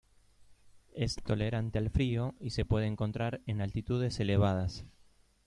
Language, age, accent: Spanish, 30-39, Rioplatense: Argentina, Uruguay, este de Bolivia, Paraguay